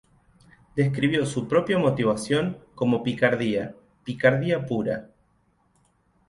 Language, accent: Spanish, Rioplatense: Argentina, Uruguay, este de Bolivia, Paraguay